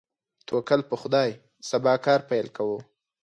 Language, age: Pashto, 19-29